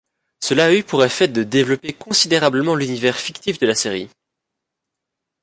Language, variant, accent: French, Français d'Europe, Français de Belgique